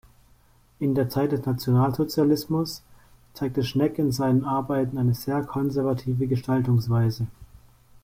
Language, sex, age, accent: German, male, 19-29, Deutschland Deutsch